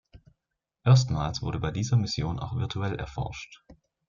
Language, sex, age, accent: German, male, 19-29, Deutschland Deutsch